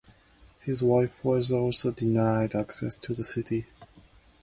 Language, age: English, 19-29